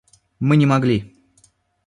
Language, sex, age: Russian, male, under 19